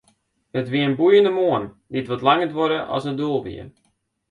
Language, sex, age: Western Frisian, male, 19-29